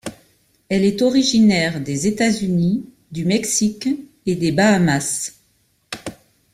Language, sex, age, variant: French, female, 50-59, Français de métropole